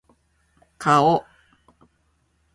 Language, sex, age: Japanese, female, 50-59